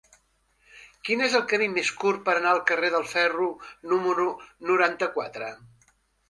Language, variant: Catalan, Central